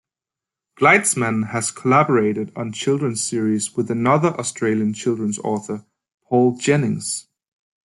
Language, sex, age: English, male, 19-29